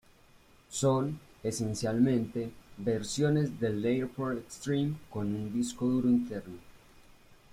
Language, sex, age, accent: Spanish, male, 19-29, Andino-Pacífico: Colombia, Perú, Ecuador, oeste de Bolivia y Venezuela andina